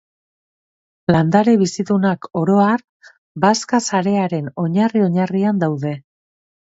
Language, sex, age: Basque, female, 40-49